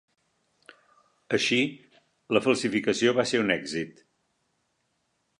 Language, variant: Catalan, Central